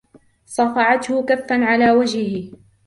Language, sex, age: Arabic, female, 19-29